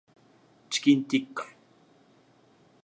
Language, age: Japanese, 40-49